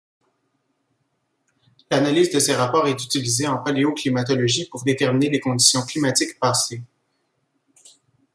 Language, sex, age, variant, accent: French, male, 19-29, Français d'Amérique du Nord, Français du Canada